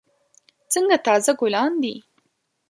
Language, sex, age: Pashto, female, 19-29